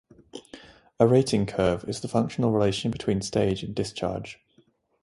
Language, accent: English, England English